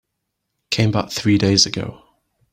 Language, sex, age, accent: English, male, 19-29, England English